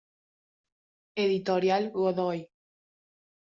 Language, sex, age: Spanish, female, 19-29